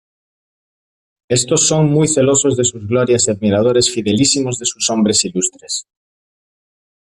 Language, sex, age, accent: Spanish, male, 30-39, España: Norte peninsular (Asturias, Castilla y León, Cantabria, País Vasco, Navarra, Aragón, La Rioja, Guadalajara, Cuenca)